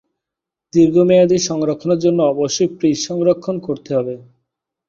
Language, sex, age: Bengali, male, 19-29